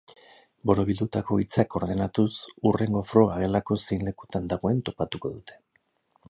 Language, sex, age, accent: Basque, male, 50-59, Erdialdekoa edo Nafarra (Gipuzkoa, Nafarroa)